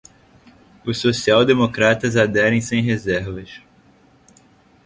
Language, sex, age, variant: Portuguese, male, 19-29, Portuguese (Brasil)